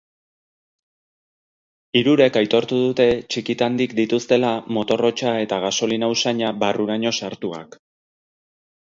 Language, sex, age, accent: Basque, male, 30-39, Erdialdekoa edo Nafarra (Gipuzkoa, Nafarroa)